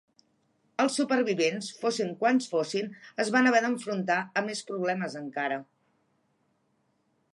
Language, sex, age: Catalan, female, 40-49